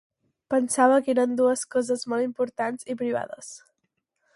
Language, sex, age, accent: Catalan, female, under 19, gironí